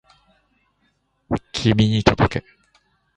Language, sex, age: Japanese, male, 50-59